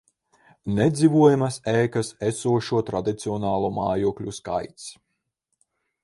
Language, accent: Latvian, Krievu